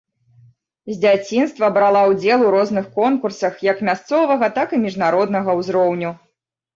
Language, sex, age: Belarusian, female, 30-39